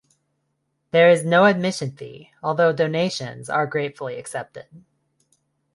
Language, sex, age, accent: English, female, 30-39, United States English